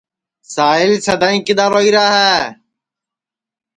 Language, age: Sansi, 19-29